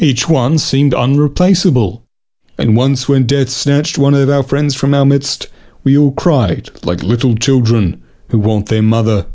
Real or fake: real